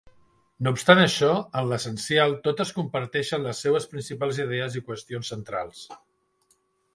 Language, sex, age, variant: Catalan, male, 50-59, Central